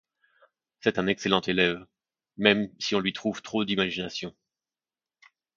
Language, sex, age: French, male, 30-39